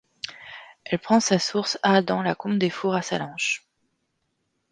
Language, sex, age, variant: French, female, 40-49, Français de métropole